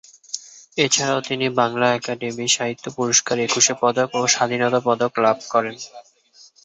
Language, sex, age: Bengali, male, 19-29